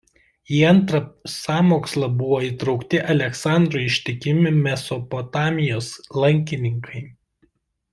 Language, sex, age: Lithuanian, male, 19-29